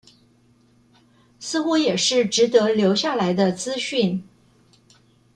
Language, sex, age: Chinese, female, 60-69